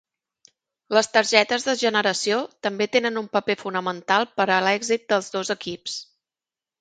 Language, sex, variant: Catalan, female, Central